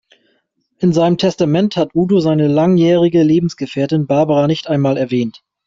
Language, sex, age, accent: German, male, 30-39, Deutschland Deutsch